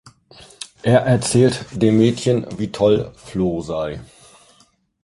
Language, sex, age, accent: German, male, 40-49, Deutschland Deutsch